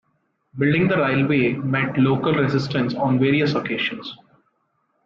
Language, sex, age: English, male, 19-29